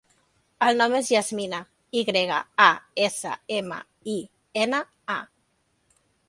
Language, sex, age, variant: Catalan, female, 40-49, Central